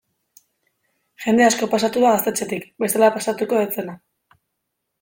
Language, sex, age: Basque, female, 19-29